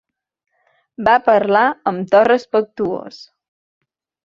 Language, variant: Catalan, Nord-Occidental